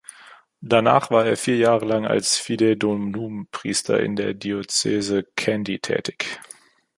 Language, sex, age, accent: German, male, 19-29, Deutschland Deutsch